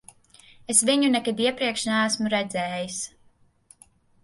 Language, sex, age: Latvian, female, 19-29